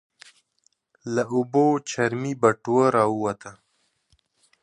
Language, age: Pashto, 19-29